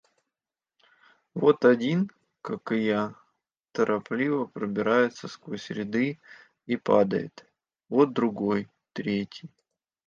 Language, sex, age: Russian, male, 30-39